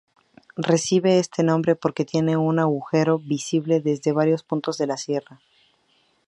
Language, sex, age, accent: Spanish, female, 19-29, México